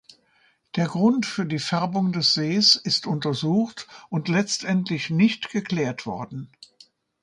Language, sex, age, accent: German, female, 70-79, Deutschland Deutsch